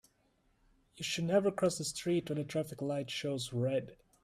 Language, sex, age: English, male, 30-39